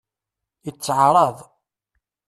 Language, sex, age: Kabyle, male, 30-39